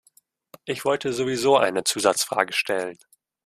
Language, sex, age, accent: German, male, 19-29, Deutschland Deutsch